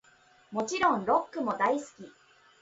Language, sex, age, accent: Japanese, female, 19-29, 標準語